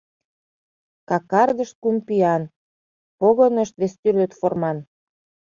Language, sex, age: Mari, female, 30-39